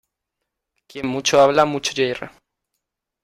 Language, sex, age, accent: Spanish, male, 19-29, España: Sur peninsular (Andalucia, Extremadura, Murcia)